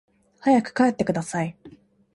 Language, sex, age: Japanese, female, 19-29